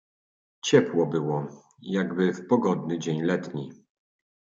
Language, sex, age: Polish, male, 30-39